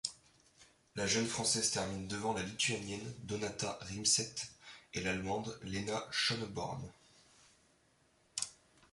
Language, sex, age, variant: French, male, 19-29, Français de métropole